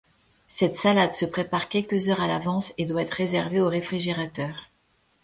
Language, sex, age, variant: French, female, 30-39, Français de métropole